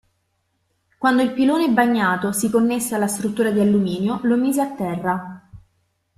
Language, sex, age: Italian, female, 30-39